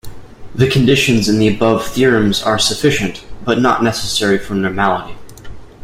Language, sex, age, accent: English, male, 19-29, United States English